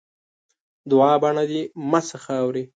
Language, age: Pashto, 19-29